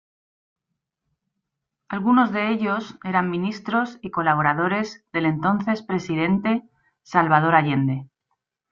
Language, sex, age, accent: Spanish, female, 40-49, España: Centro-Sur peninsular (Madrid, Toledo, Castilla-La Mancha)